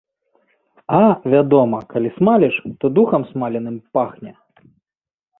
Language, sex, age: Belarusian, male, 30-39